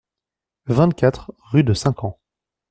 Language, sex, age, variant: French, male, 19-29, Français de métropole